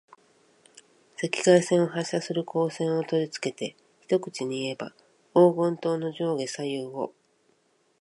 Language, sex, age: Japanese, female, 50-59